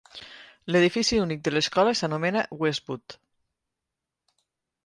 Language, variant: Catalan, Nord-Occidental